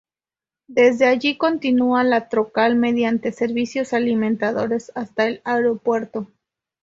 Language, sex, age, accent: Spanish, female, 30-39, México